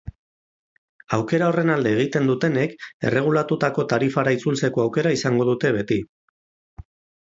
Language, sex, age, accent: Basque, male, 40-49, Mendebalekoa (Araba, Bizkaia, Gipuzkoako mendebaleko herri batzuk)